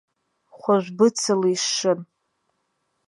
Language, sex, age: Abkhazian, female, under 19